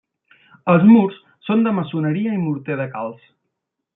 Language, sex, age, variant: Catalan, male, 40-49, Central